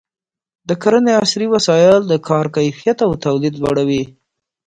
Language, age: Pashto, 40-49